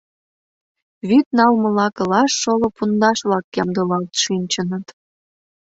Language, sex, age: Mari, female, 19-29